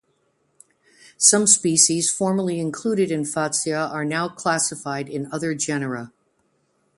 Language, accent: English, United States English